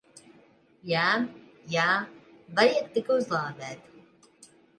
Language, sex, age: Latvian, female, 30-39